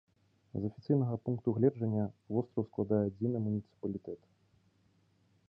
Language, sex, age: Belarusian, male, 19-29